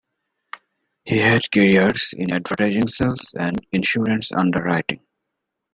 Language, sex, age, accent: English, male, 19-29, United States English